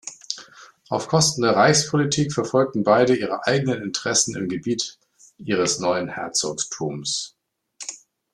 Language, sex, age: German, male, 50-59